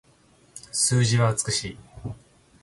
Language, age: Japanese, 30-39